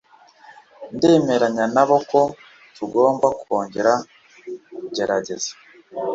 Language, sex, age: Kinyarwanda, male, 40-49